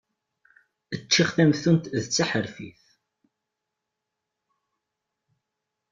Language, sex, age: Kabyle, male, 19-29